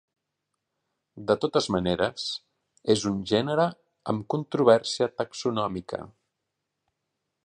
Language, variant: Catalan, Central